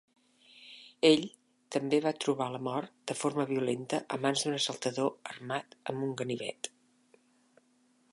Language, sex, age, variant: Catalan, female, 60-69, Central